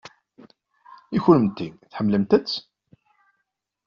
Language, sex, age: Kabyle, male, 40-49